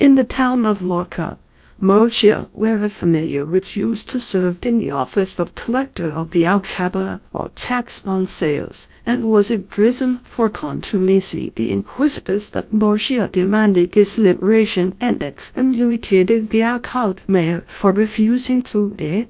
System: TTS, GlowTTS